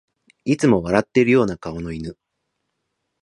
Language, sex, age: Japanese, male, 30-39